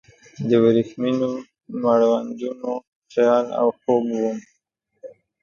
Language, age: Pashto, 19-29